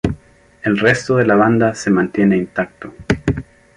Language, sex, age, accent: Spanish, male, 40-49, América central